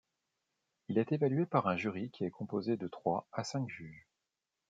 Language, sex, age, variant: French, male, 40-49, Français de métropole